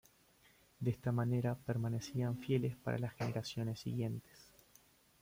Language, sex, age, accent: Spanish, male, 19-29, Rioplatense: Argentina, Uruguay, este de Bolivia, Paraguay